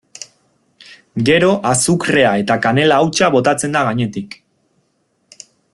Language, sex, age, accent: Basque, male, 19-29, Erdialdekoa edo Nafarra (Gipuzkoa, Nafarroa)